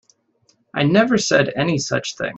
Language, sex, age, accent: English, male, 19-29, United States English